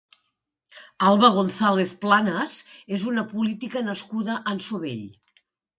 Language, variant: Catalan, Nord-Occidental